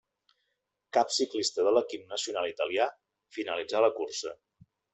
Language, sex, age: Catalan, male, 40-49